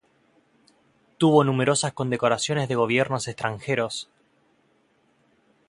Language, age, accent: Spanish, 30-39, Rioplatense: Argentina, Uruguay, este de Bolivia, Paraguay